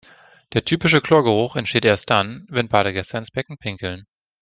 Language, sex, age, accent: German, male, 30-39, Deutschland Deutsch